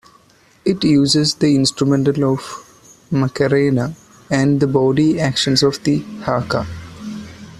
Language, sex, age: English, male, 19-29